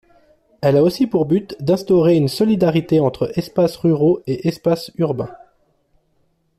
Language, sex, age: French, male, 40-49